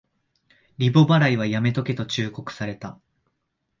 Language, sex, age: Japanese, male, 19-29